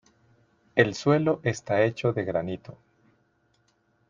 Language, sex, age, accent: Spanish, male, 30-39, Andino-Pacífico: Colombia, Perú, Ecuador, oeste de Bolivia y Venezuela andina